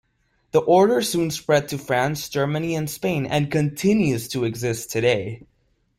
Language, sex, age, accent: English, male, 19-29, United States English